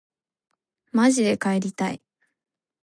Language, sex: Japanese, female